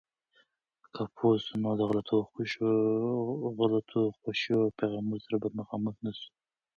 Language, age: Pashto, 19-29